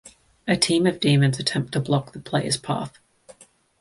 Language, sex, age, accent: English, female, 19-29, Australian English